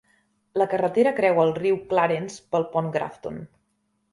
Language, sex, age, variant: Catalan, female, 30-39, Central